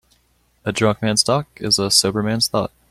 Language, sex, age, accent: English, male, 19-29, United States English